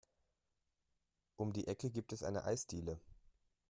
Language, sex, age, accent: German, male, 19-29, Deutschland Deutsch